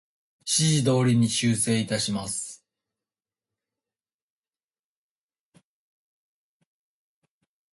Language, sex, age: Japanese, male, 19-29